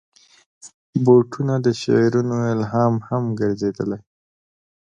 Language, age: Pashto, 19-29